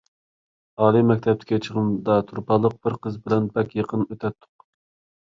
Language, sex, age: Uyghur, male, 19-29